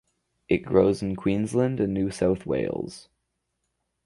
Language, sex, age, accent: English, male, under 19, Canadian English